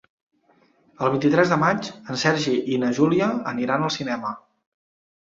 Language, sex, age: Catalan, male, 40-49